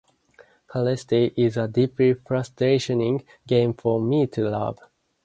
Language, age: English, 19-29